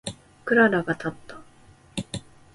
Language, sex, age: Japanese, female, 19-29